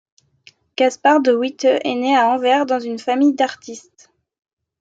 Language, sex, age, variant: French, female, 19-29, Français de métropole